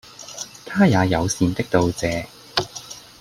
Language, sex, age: Cantonese, male, 19-29